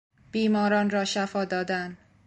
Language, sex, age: Persian, female, 19-29